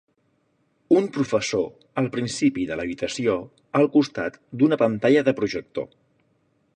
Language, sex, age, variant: Catalan, male, 40-49, Central